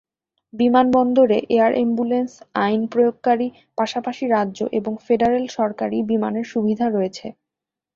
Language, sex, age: Bengali, female, under 19